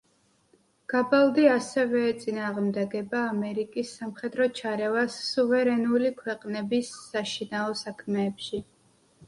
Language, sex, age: Georgian, female, 19-29